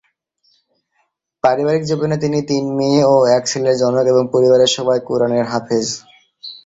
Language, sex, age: Bengali, male, 19-29